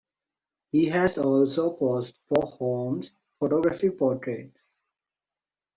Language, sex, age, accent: English, male, 19-29, England English